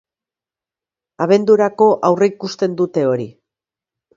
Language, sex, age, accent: Basque, female, 40-49, Mendebalekoa (Araba, Bizkaia, Gipuzkoako mendebaleko herri batzuk)